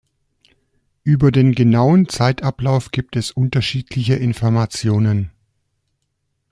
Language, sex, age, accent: German, male, 40-49, Deutschland Deutsch